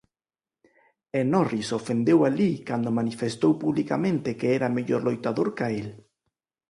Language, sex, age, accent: Galician, male, 40-49, Normativo (estándar)